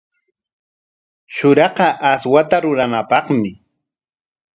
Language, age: Corongo Ancash Quechua, 40-49